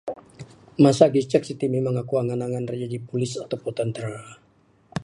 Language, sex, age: Bukar-Sadung Bidayuh, male, 60-69